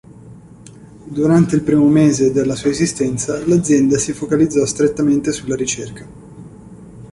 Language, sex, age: Italian, male, 19-29